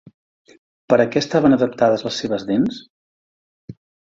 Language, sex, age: Catalan, male, 40-49